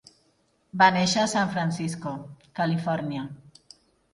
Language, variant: Catalan, Central